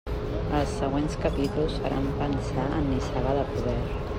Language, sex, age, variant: Catalan, female, 50-59, Central